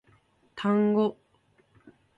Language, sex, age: Japanese, female, 19-29